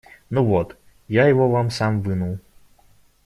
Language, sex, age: Russian, male, 19-29